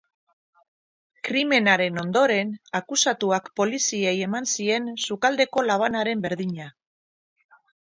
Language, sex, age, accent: Basque, female, 50-59, Erdialdekoa edo Nafarra (Gipuzkoa, Nafarroa)